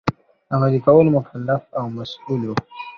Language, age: Pashto, 19-29